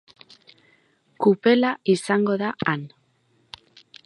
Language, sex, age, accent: Basque, female, 40-49, Mendebalekoa (Araba, Bizkaia, Gipuzkoako mendebaleko herri batzuk)